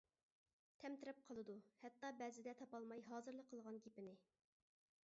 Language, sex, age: Uyghur, male, 19-29